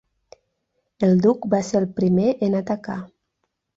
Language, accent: Catalan, central; nord-occidental